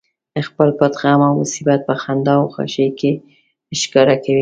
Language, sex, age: Pashto, female, 50-59